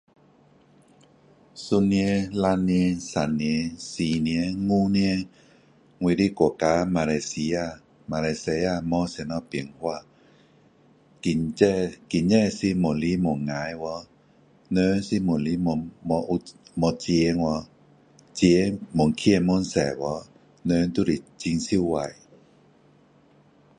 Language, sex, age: Min Dong Chinese, male, 50-59